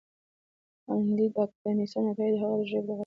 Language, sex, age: Pashto, female, 19-29